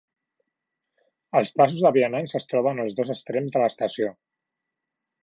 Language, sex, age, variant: Catalan, male, 40-49, Central